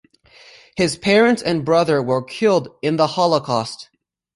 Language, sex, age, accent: English, male, under 19, United States English